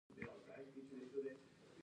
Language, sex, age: Pashto, female, 30-39